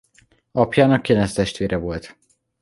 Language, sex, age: Hungarian, male, under 19